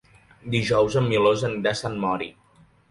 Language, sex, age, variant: Catalan, male, 19-29, Nord-Occidental